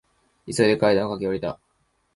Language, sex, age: Japanese, male, 19-29